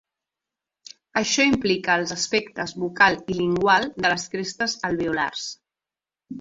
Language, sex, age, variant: Catalan, female, 50-59, Central